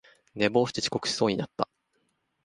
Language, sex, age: Japanese, male, 30-39